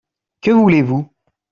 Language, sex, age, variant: French, male, 30-39, Français de métropole